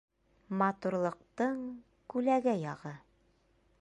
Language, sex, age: Bashkir, female, 30-39